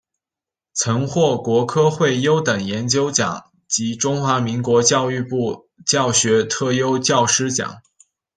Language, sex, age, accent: Chinese, male, 19-29, 出生地：山西省